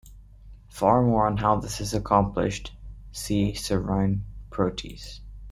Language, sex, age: English, male, under 19